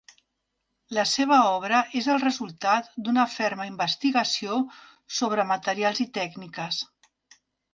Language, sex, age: Catalan, female, 50-59